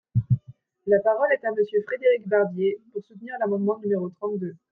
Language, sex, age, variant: French, female, 19-29, Français de métropole